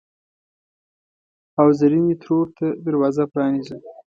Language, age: Pashto, 19-29